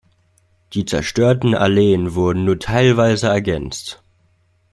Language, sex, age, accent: German, male, 19-29, Deutschland Deutsch